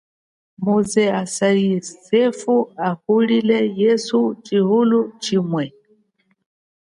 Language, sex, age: Chokwe, female, 40-49